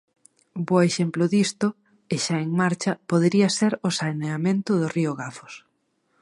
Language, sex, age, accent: Galician, female, 30-39, Normativo (estándar)